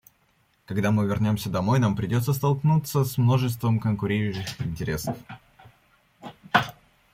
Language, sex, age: Russian, male, under 19